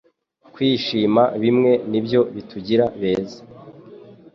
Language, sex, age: Kinyarwanda, male, 19-29